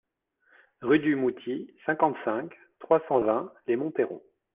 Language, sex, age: French, male, 40-49